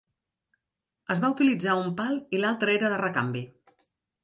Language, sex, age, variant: Catalan, female, 50-59, Central